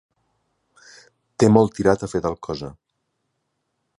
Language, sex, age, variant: Catalan, male, 50-59, Central